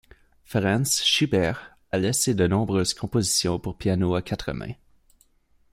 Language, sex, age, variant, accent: French, male, 19-29, Français d'Amérique du Nord, Français du Canada